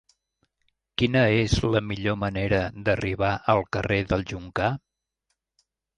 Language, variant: Catalan, Central